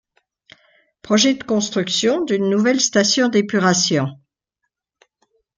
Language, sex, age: French, female, 70-79